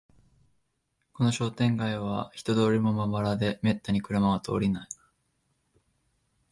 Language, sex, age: Japanese, male, 19-29